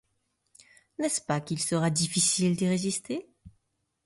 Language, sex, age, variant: French, female, 30-39, Français de métropole